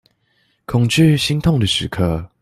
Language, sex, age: Chinese, male, 19-29